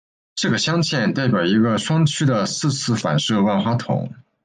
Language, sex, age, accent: Chinese, male, 19-29, 出生地：山东省